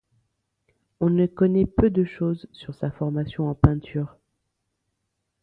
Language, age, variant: French, 30-39, Français de métropole